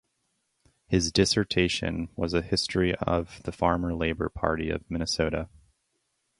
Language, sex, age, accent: English, male, 19-29, United States English